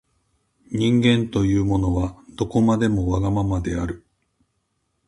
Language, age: Japanese, 50-59